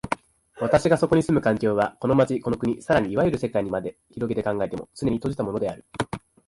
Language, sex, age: Japanese, male, 19-29